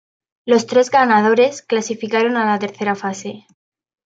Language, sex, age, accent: Spanish, female, 19-29, España: Sur peninsular (Andalucia, Extremadura, Murcia)